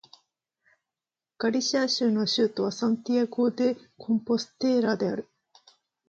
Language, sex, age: Japanese, female, 19-29